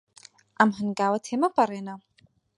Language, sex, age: Central Kurdish, female, 19-29